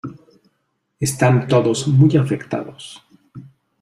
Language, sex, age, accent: Spanish, male, 40-49, México